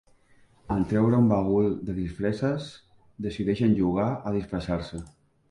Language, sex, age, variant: Catalan, male, 40-49, Central